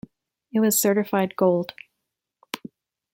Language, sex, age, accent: English, female, 19-29, Canadian English